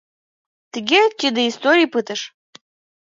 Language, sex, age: Mari, female, 19-29